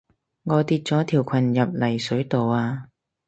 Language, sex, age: Cantonese, female, 30-39